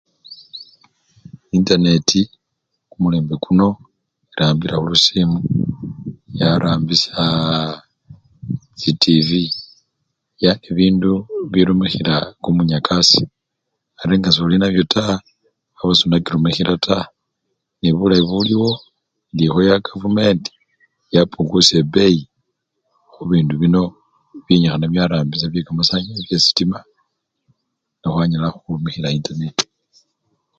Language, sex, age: Luyia, male, 60-69